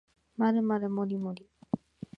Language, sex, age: Japanese, female, 19-29